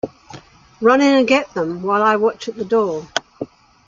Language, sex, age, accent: English, female, 70-79, England English